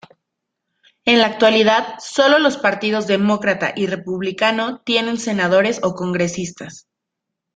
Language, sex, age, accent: Spanish, female, 19-29, México